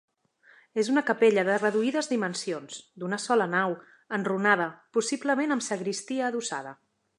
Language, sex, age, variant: Catalan, female, 30-39, Central